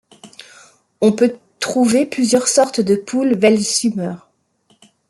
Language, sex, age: French, female, 50-59